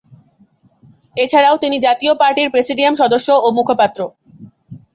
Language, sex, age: Bengali, female, under 19